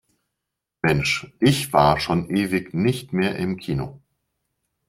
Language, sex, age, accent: German, male, 40-49, Deutschland Deutsch